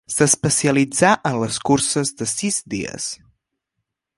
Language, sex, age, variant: Catalan, male, under 19, Central